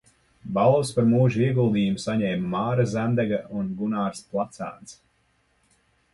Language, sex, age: Latvian, male, 19-29